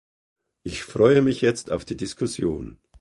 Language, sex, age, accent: German, male, 50-59, Österreichisches Deutsch